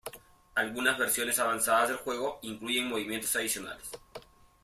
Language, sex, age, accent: Spanish, male, 30-39, Andino-Pacífico: Colombia, Perú, Ecuador, oeste de Bolivia y Venezuela andina